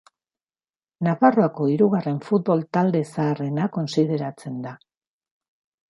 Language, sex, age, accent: Basque, female, 60-69, Erdialdekoa edo Nafarra (Gipuzkoa, Nafarroa)